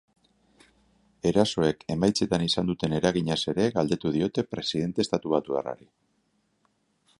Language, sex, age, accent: Basque, male, 40-49, Mendebalekoa (Araba, Bizkaia, Gipuzkoako mendebaleko herri batzuk)